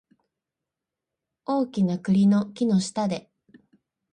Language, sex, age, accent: Japanese, female, 19-29, 標準語